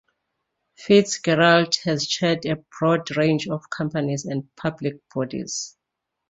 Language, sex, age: English, female, 40-49